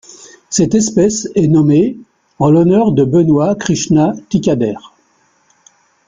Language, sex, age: French, male, 60-69